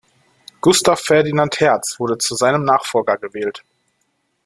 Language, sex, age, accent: German, male, 30-39, Deutschland Deutsch